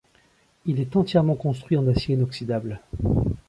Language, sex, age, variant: French, male, 50-59, Français de métropole